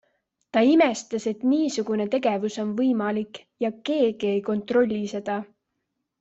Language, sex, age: Estonian, female, 19-29